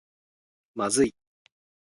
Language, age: Japanese, 30-39